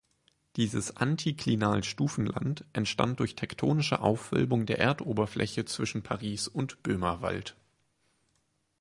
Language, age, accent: German, 19-29, Deutschland Deutsch